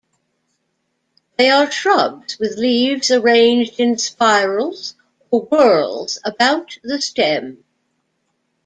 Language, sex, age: English, female, 60-69